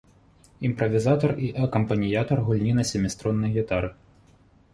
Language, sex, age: Belarusian, male, 19-29